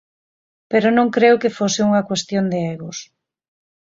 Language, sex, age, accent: Galician, female, 30-39, Normativo (estándar)